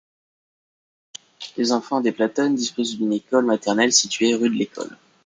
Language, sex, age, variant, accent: French, male, 19-29, Français des départements et régions d'outre-mer, Français de Guadeloupe